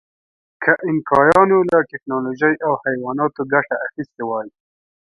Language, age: Pashto, 19-29